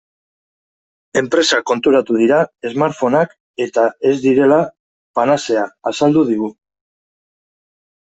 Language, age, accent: Basque, 30-39, Mendebalekoa (Araba, Bizkaia, Gipuzkoako mendebaleko herri batzuk)